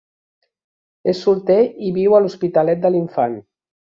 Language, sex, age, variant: Catalan, female, 50-59, Central